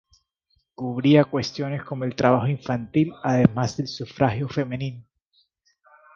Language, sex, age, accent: Spanish, male, 40-49, Caribe: Cuba, Venezuela, Puerto Rico, República Dominicana, Panamá, Colombia caribeña, México caribeño, Costa del golfo de México